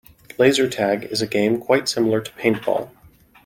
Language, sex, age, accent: English, male, 30-39, United States English